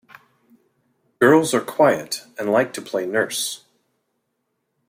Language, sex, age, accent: English, male, 40-49, United States English